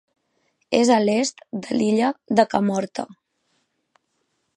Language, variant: Catalan, Central